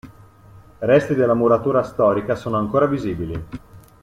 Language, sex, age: Italian, male, 30-39